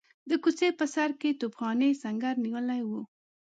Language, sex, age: Pashto, female, 19-29